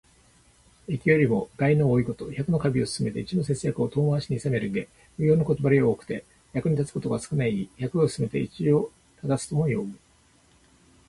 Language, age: Japanese, 60-69